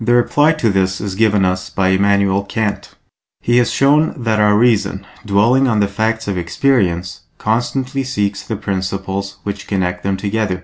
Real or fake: real